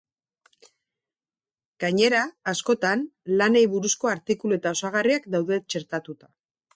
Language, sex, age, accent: Basque, female, 40-49, Mendebalekoa (Araba, Bizkaia, Gipuzkoako mendebaleko herri batzuk)